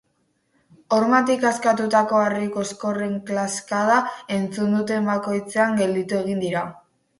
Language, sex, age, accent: Basque, female, under 19, Mendebalekoa (Araba, Bizkaia, Gipuzkoako mendebaleko herri batzuk)